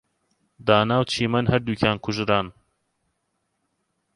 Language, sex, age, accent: Central Kurdish, male, 19-29, سۆرانی